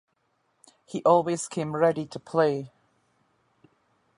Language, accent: English, Scottish English